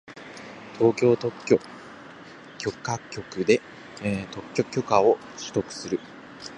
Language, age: Japanese, 19-29